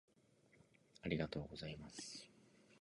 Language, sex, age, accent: Japanese, male, 19-29, 標準語